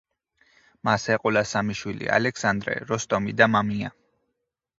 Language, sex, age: Georgian, male, 30-39